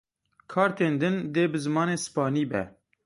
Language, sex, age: Kurdish, male, 30-39